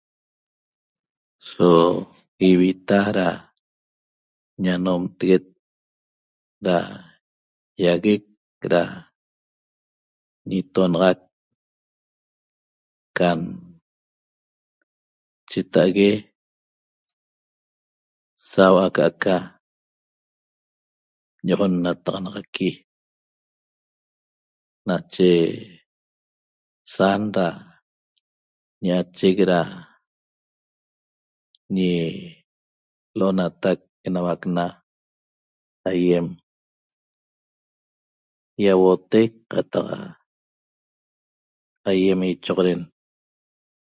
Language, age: Toba, 50-59